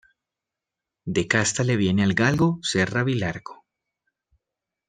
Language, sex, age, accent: Spanish, male, 30-39, Andino-Pacífico: Colombia, Perú, Ecuador, oeste de Bolivia y Venezuela andina